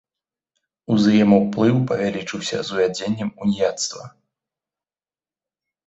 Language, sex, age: Belarusian, male, 30-39